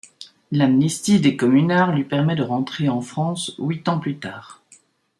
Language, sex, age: French, female, 60-69